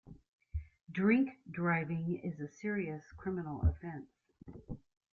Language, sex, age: English, female, 50-59